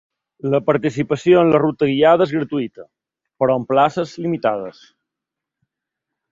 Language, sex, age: Catalan, male, 40-49